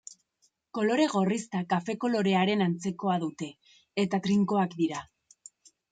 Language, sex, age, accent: Basque, female, 19-29, Erdialdekoa edo Nafarra (Gipuzkoa, Nafarroa)